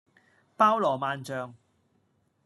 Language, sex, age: Cantonese, male, 40-49